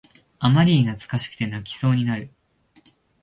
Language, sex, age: Japanese, male, 19-29